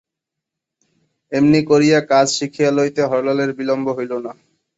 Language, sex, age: Bengali, male, 19-29